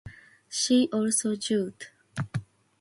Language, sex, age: English, female, 19-29